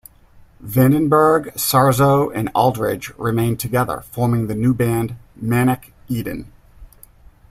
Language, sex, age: English, male, 40-49